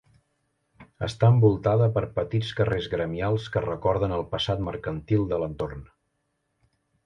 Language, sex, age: Catalan, male, 50-59